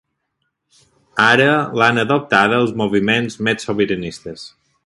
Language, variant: Catalan, Balear